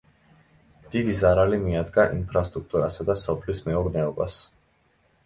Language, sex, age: Georgian, male, 19-29